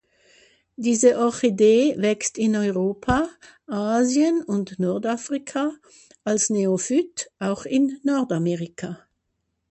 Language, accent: German, Schweizerdeutsch